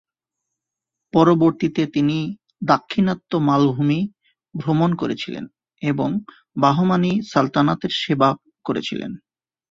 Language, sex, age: Bengali, male, 30-39